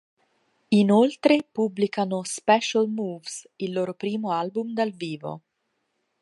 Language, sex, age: Italian, female, 19-29